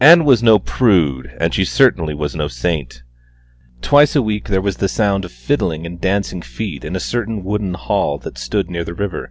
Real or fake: real